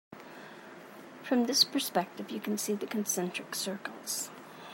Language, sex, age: English, female, 60-69